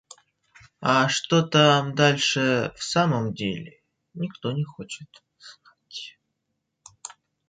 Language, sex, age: Russian, male, 19-29